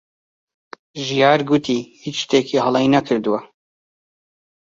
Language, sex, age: Central Kurdish, male, 19-29